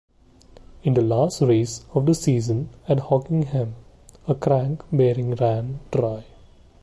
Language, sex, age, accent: English, male, 19-29, India and South Asia (India, Pakistan, Sri Lanka)